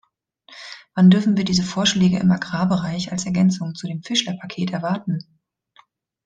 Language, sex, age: German, female, 30-39